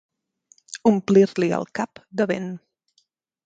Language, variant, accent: Catalan, Central, central